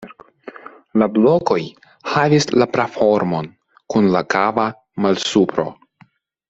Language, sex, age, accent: Esperanto, male, under 19, Internacia